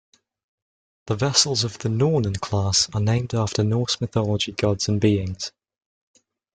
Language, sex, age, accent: English, male, under 19, England English